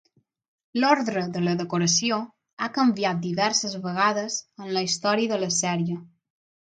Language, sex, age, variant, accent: Catalan, female, under 19, Balear, balear; mallorquí